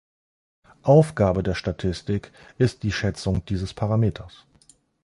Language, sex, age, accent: German, male, 30-39, Deutschland Deutsch